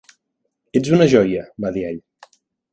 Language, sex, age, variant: Catalan, male, 40-49, Central